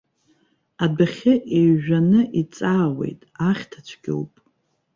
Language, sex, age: Abkhazian, female, 40-49